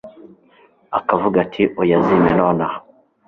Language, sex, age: Kinyarwanda, male, 19-29